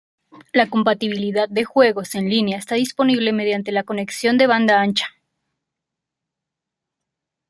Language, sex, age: Spanish, female, 19-29